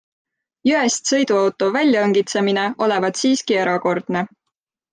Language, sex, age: Estonian, female, 19-29